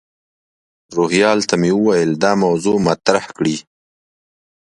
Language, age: Pashto, 30-39